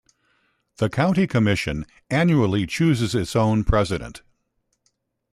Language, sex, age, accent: English, male, 60-69, United States English